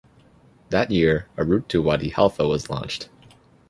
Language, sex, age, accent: English, male, 19-29, Canadian English